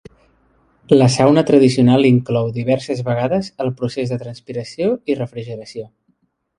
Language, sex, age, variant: Catalan, male, 30-39, Central